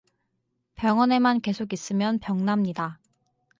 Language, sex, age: Korean, female, 19-29